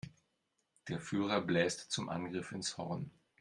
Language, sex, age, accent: German, male, 40-49, Deutschland Deutsch